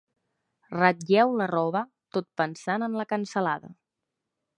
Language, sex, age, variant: Catalan, female, 19-29, Central